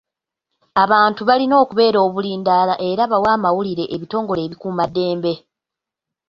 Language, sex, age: Ganda, female, 19-29